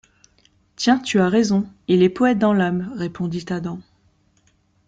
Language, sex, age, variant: French, female, 30-39, Français de métropole